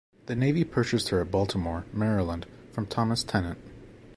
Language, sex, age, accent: English, male, 30-39, United States English